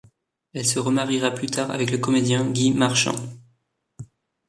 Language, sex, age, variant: French, male, 19-29, Français de métropole